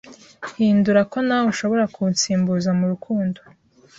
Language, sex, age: Kinyarwanda, female, 19-29